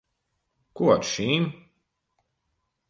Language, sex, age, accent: Latvian, male, 30-39, Rigas